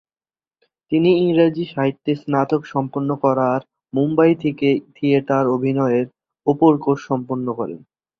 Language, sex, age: Bengali, male, under 19